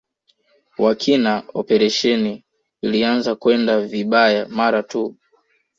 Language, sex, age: Swahili, male, 19-29